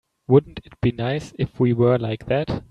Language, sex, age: English, male, 19-29